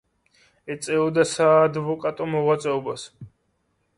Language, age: Georgian, 19-29